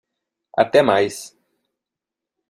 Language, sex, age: Portuguese, male, 19-29